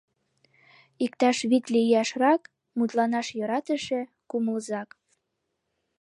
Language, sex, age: Mari, female, under 19